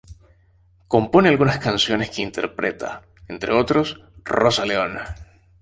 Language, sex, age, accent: Spanish, male, 19-29, Caribe: Cuba, Venezuela, Puerto Rico, República Dominicana, Panamá, Colombia caribeña, México caribeño, Costa del golfo de México